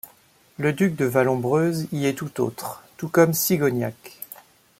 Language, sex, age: French, male, 40-49